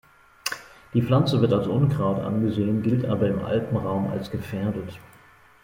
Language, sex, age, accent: German, male, 40-49, Deutschland Deutsch